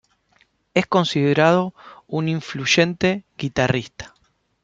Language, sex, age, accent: Spanish, male, 40-49, Rioplatense: Argentina, Uruguay, este de Bolivia, Paraguay